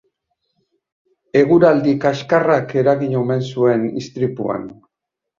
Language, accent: Basque, Mendebalekoa (Araba, Bizkaia, Gipuzkoako mendebaleko herri batzuk)